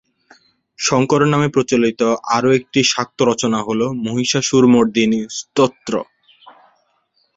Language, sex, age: Bengali, male, 19-29